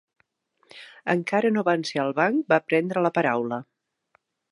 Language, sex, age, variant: Catalan, female, 50-59, Central